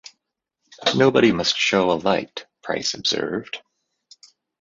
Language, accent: English, United States English